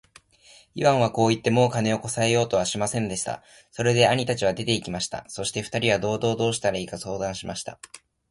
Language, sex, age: Japanese, male, 19-29